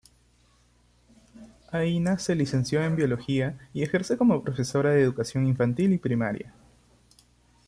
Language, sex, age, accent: Spanish, male, 19-29, Andino-Pacífico: Colombia, Perú, Ecuador, oeste de Bolivia y Venezuela andina